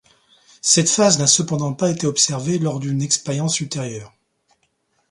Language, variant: French, Français de métropole